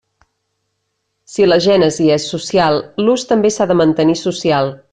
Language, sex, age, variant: Catalan, female, 30-39, Central